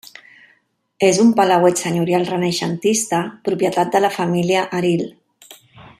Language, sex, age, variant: Catalan, female, 40-49, Central